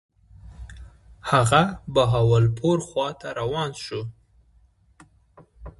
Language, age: Pashto, 19-29